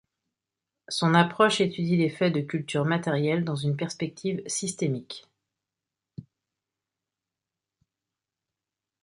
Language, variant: French, Français de métropole